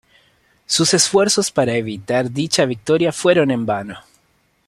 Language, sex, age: Spanish, male, 19-29